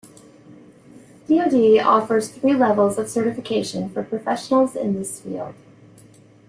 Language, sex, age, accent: English, female, 50-59, United States English